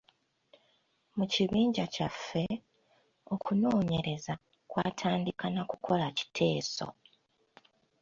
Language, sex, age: Ganda, female, 19-29